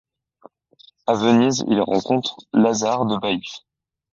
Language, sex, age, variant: French, male, 19-29, Français de métropole